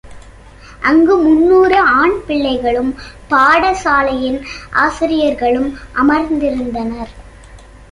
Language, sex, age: Tamil, male, 30-39